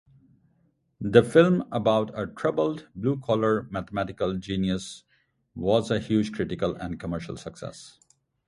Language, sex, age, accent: English, male, 40-49, India and South Asia (India, Pakistan, Sri Lanka)